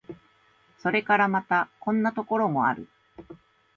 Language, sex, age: Japanese, female, 30-39